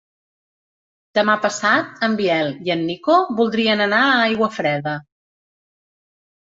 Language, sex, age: Catalan, female, 50-59